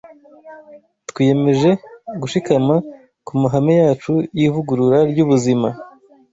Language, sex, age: Kinyarwanda, male, 19-29